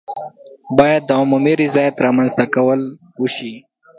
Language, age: Pashto, 19-29